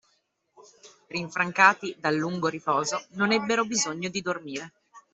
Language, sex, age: Italian, female, 30-39